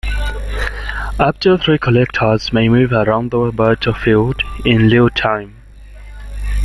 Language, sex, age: English, male, 19-29